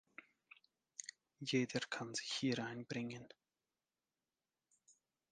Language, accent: German, Schweizerdeutsch